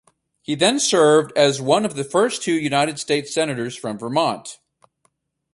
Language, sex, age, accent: English, male, 30-39, United States English